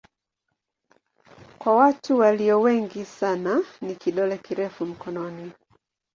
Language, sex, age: Swahili, female, 50-59